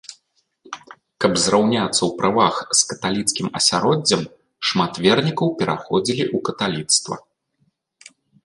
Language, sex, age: Belarusian, male, 30-39